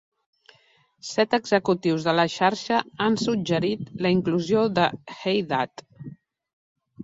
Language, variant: Catalan, Central